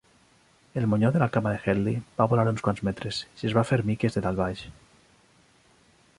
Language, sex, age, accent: Catalan, male, 40-49, valencià